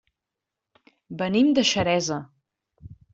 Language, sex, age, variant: Catalan, female, 40-49, Central